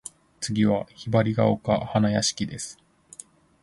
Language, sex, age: Japanese, male, 40-49